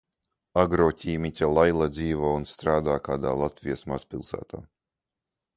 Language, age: Latvian, 19-29